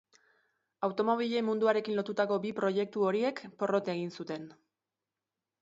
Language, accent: Basque, Erdialdekoa edo Nafarra (Gipuzkoa, Nafarroa)